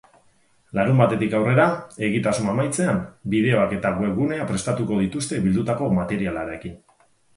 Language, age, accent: Basque, 40-49, Mendebalekoa (Araba, Bizkaia, Gipuzkoako mendebaleko herri batzuk)